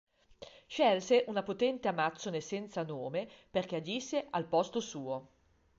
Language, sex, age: Italian, female, 50-59